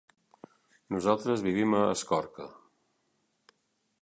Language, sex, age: Catalan, male, 60-69